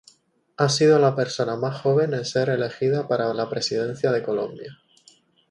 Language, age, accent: Spanish, 19-29, España: Islas Canarias